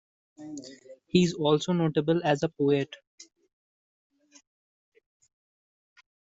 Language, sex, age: English, male, 19-29